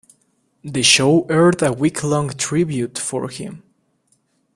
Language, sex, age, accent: English, male, under 19, United States English